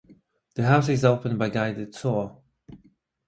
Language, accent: English, England English